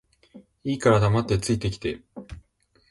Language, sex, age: Japanese, male, under 19